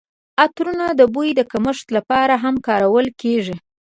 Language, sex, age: Pashto, female, 19-29